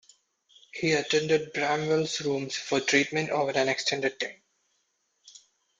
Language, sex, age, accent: English, male, 19-29, India and South Asia (India, Pakistan, Sri Lanka)